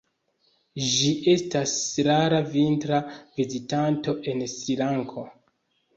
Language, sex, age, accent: Esperanto, male, 30-39, Internacia